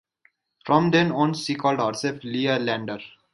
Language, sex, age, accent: English, male, 19-29, United States English